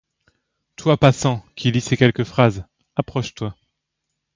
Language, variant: French, Français de métropole